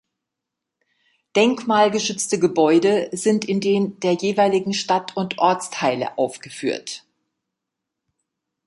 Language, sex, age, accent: German, female, 50-59, Deutschland Deutsch